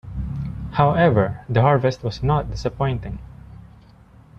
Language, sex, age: English, male, 19-29